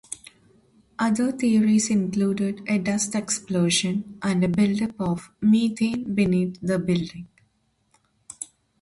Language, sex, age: English, female, 30-39